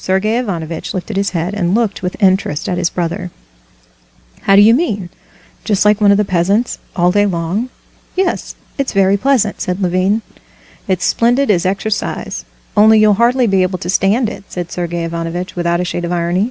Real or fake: real